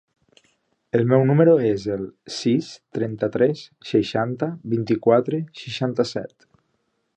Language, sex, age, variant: Catalan, male, 19-29, Nord-Occidental